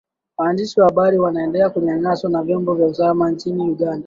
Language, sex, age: Swahili, male, 19-29